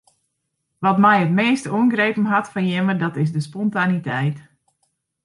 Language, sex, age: Western Frisian, female, 40-49